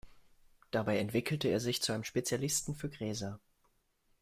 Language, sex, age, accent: German, male, 19-29, Deutschland Deutsch